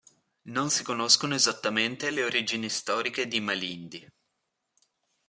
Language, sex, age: Italian, male, under 19